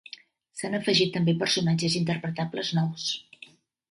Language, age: Catalan, 60-69